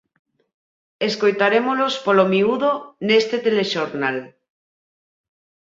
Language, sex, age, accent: Galician, female, 40-49, Normativo (estándar)